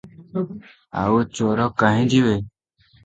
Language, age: Odia, 19-29